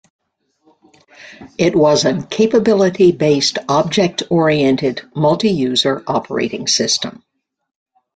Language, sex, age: English, female, 70-79